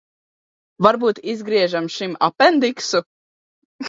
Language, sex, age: Latvian, female, under 19